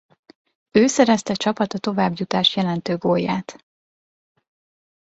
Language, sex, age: Hungarian, female, 19-29